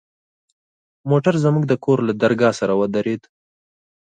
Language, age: Pashto, 19-29